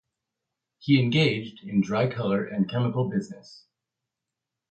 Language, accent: English, United States English